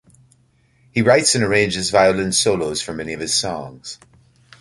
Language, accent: English, United States English